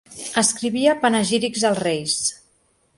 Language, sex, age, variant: Catalan, female, 40-49, Central